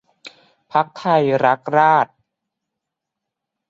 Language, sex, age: Thai, male, 19-29